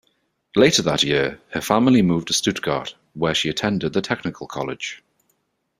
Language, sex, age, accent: English, male, 30-39, England English